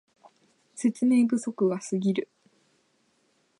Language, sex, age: Japanese, female, 19-29